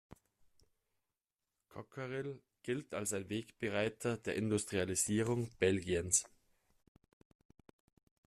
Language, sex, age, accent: German, male, 30-39, Österreichisches Deutsch